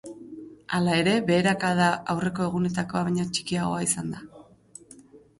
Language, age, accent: Basque, 40-49, Erdialdekoa edo Nafarra (Gipuzkoa, Nafarroa)